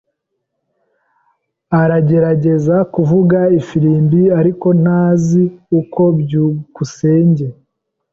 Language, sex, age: Kinyarwanda, male, 19-29